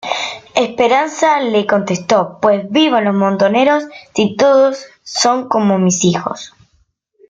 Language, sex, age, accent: Spanish, female, under 19, Rioplatense: Argentina, Uruguay, este de Bolivia, Paraguay